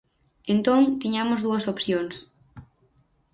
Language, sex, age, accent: Galician, female, under 19, Atlántico (seseo e gheada)